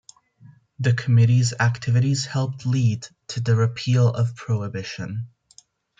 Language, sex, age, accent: English, male, 19-29, United States English